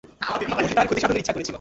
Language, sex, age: Bengali, male, 19-29